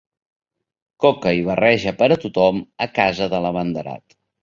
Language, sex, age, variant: Catalan, male, 40-49, Nord-Occidental